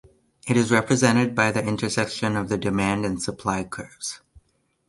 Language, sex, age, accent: English, male, 19-29, United States English